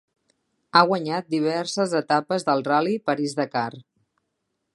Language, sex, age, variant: Catalan, female, 30-39, Central